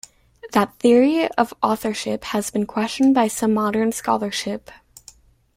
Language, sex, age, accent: English, female, under 19, United States English